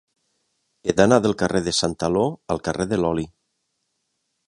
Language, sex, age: Catalan, male, 40-49